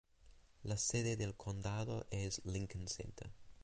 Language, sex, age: Spanish, male, 19-29